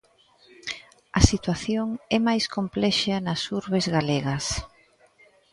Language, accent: Galician, Central (gheada)